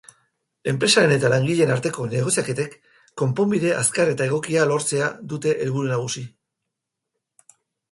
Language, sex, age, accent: Basque, male, 50-59, Mendebalekoa (Araba, Bizkaia, Gipuzkoako mendebaleko herri batzuk)